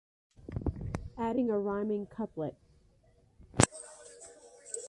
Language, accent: English, United States English